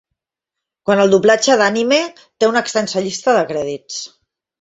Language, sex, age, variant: Catalan, female, 40-49, Central